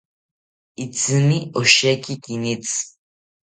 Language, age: South Ucayali Ashéninka, under 19